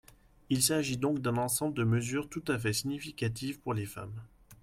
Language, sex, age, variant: French, male, 30-39, Français de métropole